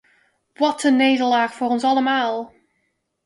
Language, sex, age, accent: Dutch, female, 30-39, Nederlands Nederlands